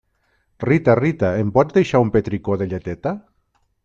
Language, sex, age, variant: Catalan, male, 40-49, Nord-Occidental